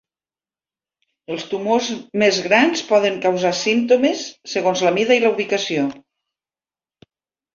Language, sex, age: Catalan, female, 50-59